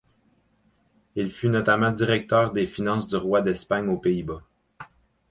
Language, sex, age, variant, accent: French, male, 30-39, Français d'Amérique du Nord, Français du Canada